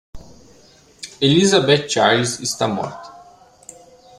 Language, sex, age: Portuguese, male, 19-29